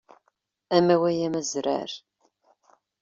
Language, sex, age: Kabyle, female, 30-39